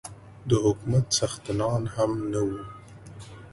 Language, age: Pashto, 30-39